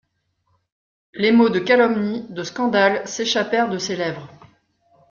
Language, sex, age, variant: French, female, 40-49, Français de métropole